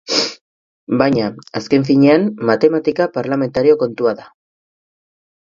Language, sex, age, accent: Basque, male, 19-29, Mendebalekoa (Araba, Bizkaia, Gipuzkoako mendebaleko herri batzuk)